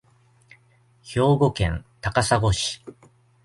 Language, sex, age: Japanese, male, 50-59